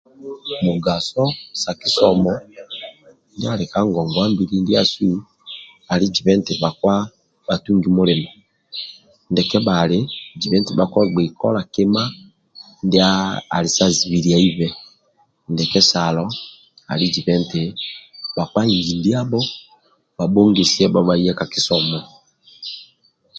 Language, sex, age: Amba (Uganda), male, 50-59